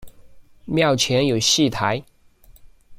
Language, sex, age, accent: Chinese, male, 19-29, 出生地：四川省